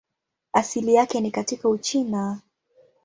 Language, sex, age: Swahili, female, 19-29